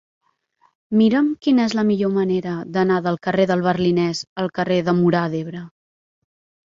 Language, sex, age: Catalan, female, 19-29